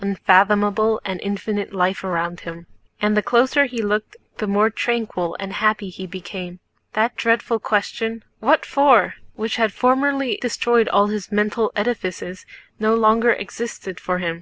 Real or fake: real